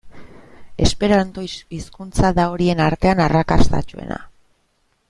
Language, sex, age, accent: Basque, female, 30-39, Mendebalekoa (Araba, Bizkaia, Gipuzkoako mendebaleko herri batzuk)